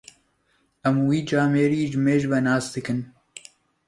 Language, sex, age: Kurdish, male, 19-29